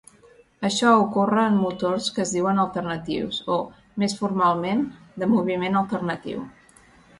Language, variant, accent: Catalan, Central, central